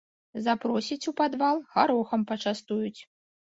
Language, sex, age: Belarusian, female, 30-39